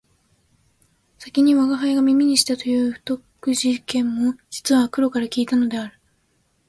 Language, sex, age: Japanese, female, under 19